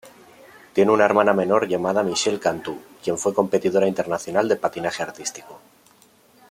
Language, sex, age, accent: Spanish, male, 30-39, España: Norte peninsular (Asturias, Castilla y León, Cantabria, País Vasco, Navarra, Aragón, La Rioja, Guadalajara, Cuenca)